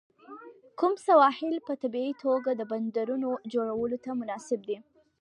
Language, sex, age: Pashto, female, under 19